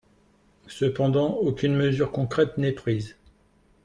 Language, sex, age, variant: French, male, 40-49, Français de métropole